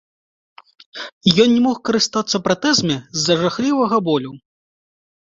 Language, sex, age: Belarusian, male, 30-39